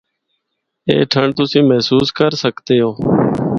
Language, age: Northern Hindko, 30-39